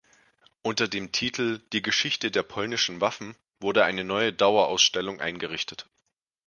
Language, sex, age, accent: German, male, 19-29, Deutschland Deutsch